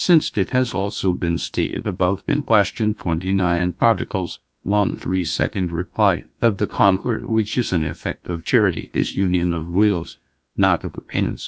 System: TTS, GlowTTS